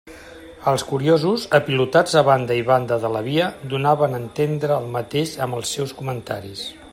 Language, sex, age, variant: Catalan, male, 50-59, Central